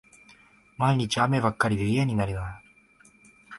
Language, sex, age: Japanese, male, 19-29